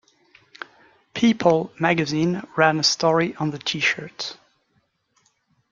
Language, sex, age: English, male, 30-39